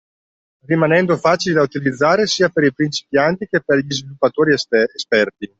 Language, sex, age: Italian, male, 50-59